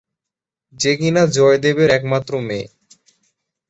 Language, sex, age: Bengali, male, 19-29